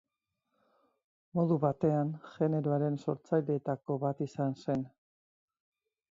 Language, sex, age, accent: Basque, female, 40-49, Mendebalekoa (Araba, Bizkaia, Gipuzkoako mendebaleko herri batzuk)